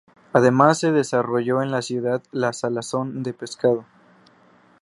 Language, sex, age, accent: Spanish, male, 19-29, México